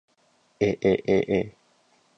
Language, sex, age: Japanese, male, 19-29